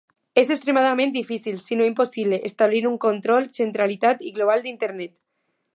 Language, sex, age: Catalan, female, under 19